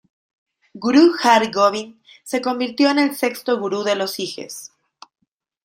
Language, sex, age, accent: Spanish, female, 30-39, México